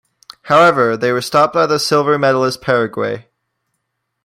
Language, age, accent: English, under 19, Canadian English